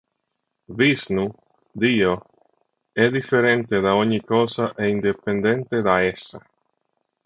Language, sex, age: Italian, male, 30-39